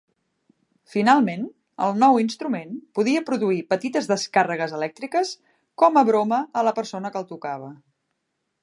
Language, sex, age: Catalan, female, 40-49